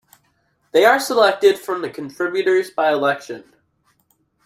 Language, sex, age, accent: English, male, under 19, United States English